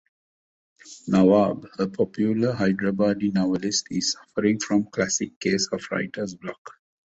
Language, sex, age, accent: English, male, 40-49, India and South Asia (India, Pakistan, Sri Lanka)